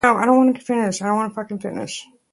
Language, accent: English, United States English; West Indies and Bermuda (Bahamas, Bermuda, Jamaica, Trinidad)